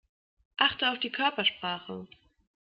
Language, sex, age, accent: German, female, 19-29, Deutschland Deutsch